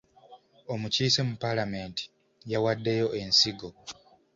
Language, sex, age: Ganda, male, 19-29